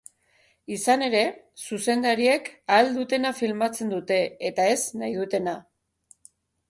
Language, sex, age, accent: Basque, female, 40-49, Mendebalekoa (Araba, Bizkaia, Gipuzkoako mendebaleko herri batzuk)